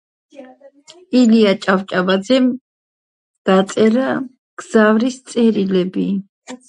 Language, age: Georgian, 40-49